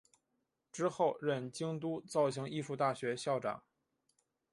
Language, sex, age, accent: Chinese, male, 19-29, 出生地：天津市